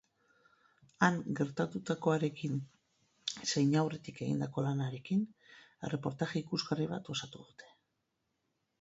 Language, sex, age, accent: Basque, female, 40-49, Mendebalekoa (Araba, Bizkaia, Gipuzkoako mendebaleko herri batzuk)